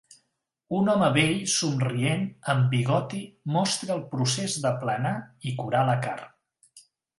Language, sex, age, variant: Catalan, male, 40-49, Central